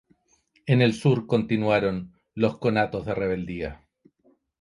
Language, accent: Spanish, Chileno: Chile, Cuyo